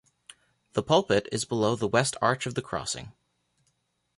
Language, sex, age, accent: English, male, 19-29, United States English